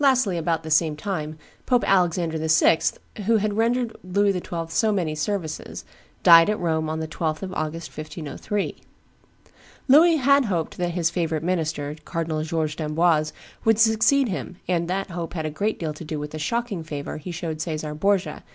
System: none